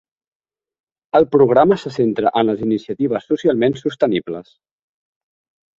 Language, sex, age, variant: Catalan, male, 30-39, Central